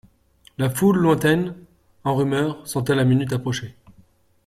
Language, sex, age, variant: French, male, 30-39, Français de métropole